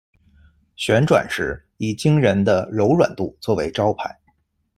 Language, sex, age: Chinese, male, 19-29